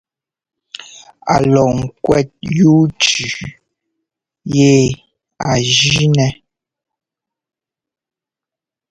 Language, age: Ngomba, 19-29